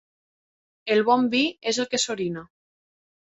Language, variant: Catalan, Nord-Occidental